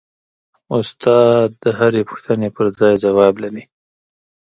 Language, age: Pashto, 19-29